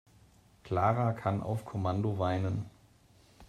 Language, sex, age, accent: German, male, 40-49, Deutschland Deutsch